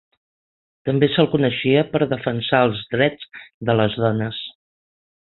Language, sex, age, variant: Catalan, female, 60-69, Central